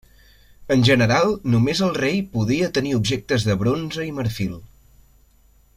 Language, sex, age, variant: Catalan, male, 19-29, Central